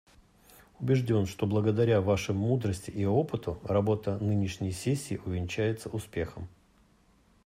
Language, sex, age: Russian, male, 40-49